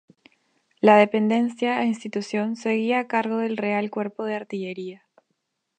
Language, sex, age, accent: Spanish, female, 19-29, Andino-Pacífico: Colombia, Perú, Ecuador, oeste de Bolivia y Venezuela andina